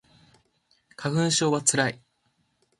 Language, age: Japanese, 19-29